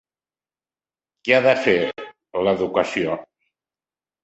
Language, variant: Catalan, Central